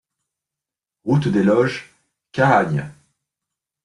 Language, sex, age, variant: French, male, 30-39, Français de métropole